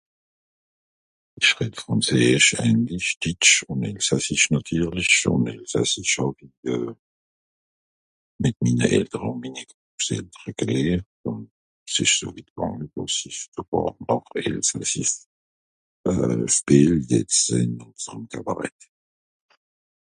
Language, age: Swiss German, 70-79